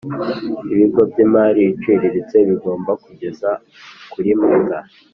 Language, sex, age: Kinyarwanda, male, under 19